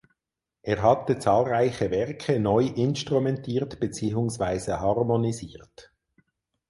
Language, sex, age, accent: German, male, 40-49, Schweizerdeutsch